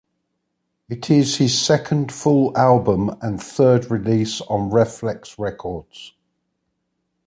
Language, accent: English, England English